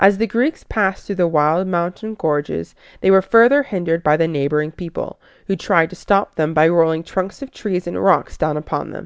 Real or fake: real